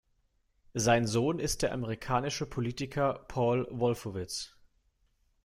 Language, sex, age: German, male, 19-29